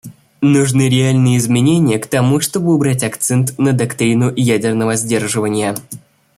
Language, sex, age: Russian, male, under 19